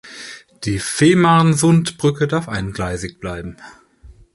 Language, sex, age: German, male, 30-39